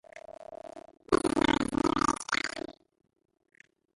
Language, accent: English, United States English